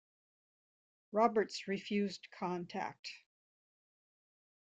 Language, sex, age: English, female, 70-79